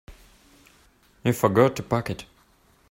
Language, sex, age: English, male, under 19